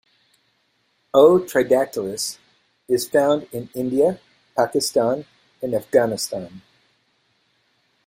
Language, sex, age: English, male, 50-59